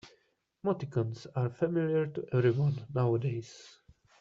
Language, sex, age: English, male, 30-39